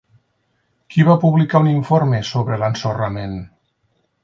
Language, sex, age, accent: Catalan, male, 50-59, Lleidatà